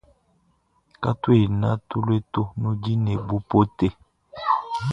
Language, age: Luba-Lulua, 19-29